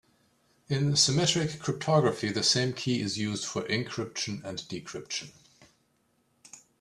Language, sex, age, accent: English, male, 50-59, United States English